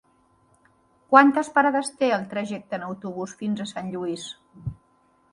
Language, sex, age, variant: Catalan, female, 50-59, Central